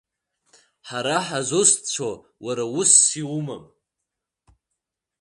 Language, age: Abkhazian, under 19